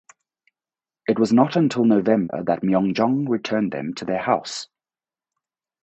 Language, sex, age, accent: English, male, 30-39, United States English